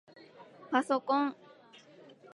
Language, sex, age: Japanese, female, 19-29